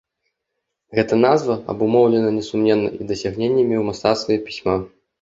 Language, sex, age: Belarusian, male, 19-29